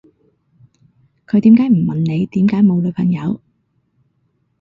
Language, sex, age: Cantonese, female, 30-39